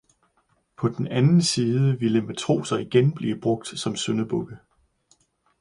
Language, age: Danish, 40-49